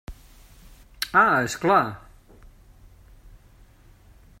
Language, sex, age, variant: Catalan, male, 60-69, Nord-Occidental